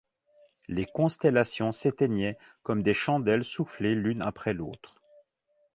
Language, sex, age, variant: French, male, 50-59, Français de métropole